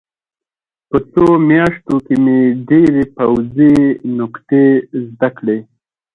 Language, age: Pashto, 30-39